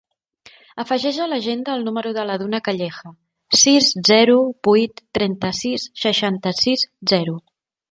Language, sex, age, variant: Catalan, female, 30-39, Central